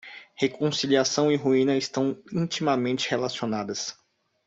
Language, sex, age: Portuguese, male, 19-29